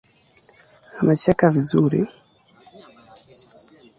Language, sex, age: Swahili, male, 19-29